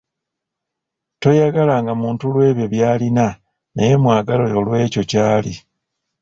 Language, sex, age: Ganda, male, 40-49